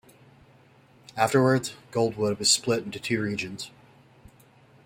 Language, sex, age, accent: English, male, 40-49, United States English